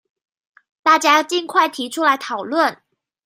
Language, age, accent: Chinese, 19-29, 出生地：臺北市